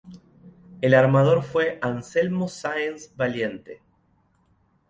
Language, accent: Spanish, Rioplatense: Argentina, Uruguay, este de Bolivia, Paraguay